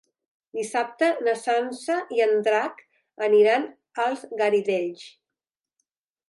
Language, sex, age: Catalan, female, 50-59